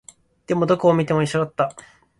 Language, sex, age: Japanese, male, 19-29